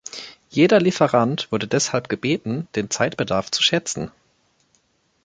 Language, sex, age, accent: German, male, 19-29, Deutschland Deutsch